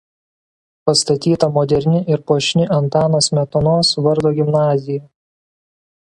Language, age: Lithuanian, 19-29